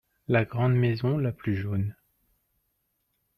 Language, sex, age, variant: French, male, 30-39, Français de métropole